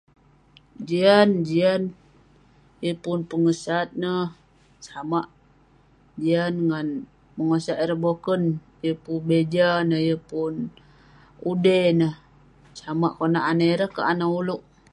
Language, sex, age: Western Penan, female, 19-29